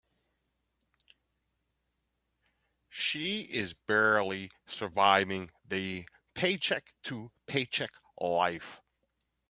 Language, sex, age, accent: English, male, 40-49, United States English